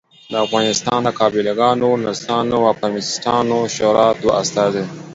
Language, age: Pashto, 19-29